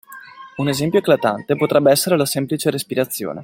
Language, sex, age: Italian, male, 30-39